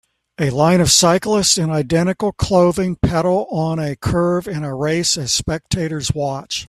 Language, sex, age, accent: English, male, 70-79, United States English